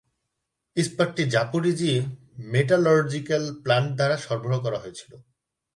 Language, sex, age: Bengali, male, 30-39